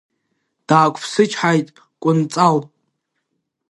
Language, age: Abkhazian, under 19